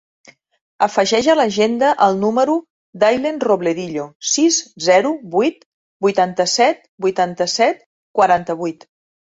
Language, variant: Catalan, Central